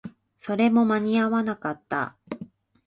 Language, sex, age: Japanese, female, 19-29